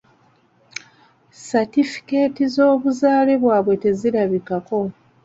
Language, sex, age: Ganda, female, 30-39